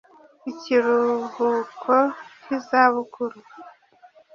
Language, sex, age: Kinyarwanda, female, 30-39